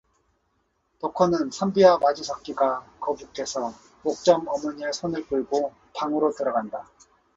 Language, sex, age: Korean, male, 40-49